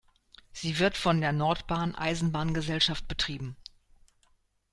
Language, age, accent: German, 60-69, Deutschland Deutsch